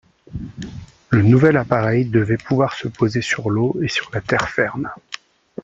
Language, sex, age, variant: French, male, 40-49, Français de métropole